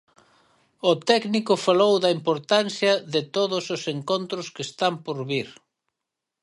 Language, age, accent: Galician, 40-49, Atlántico (seseo e gheada)